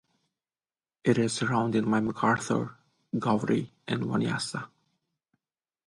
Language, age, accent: English, 30-39, Eastern European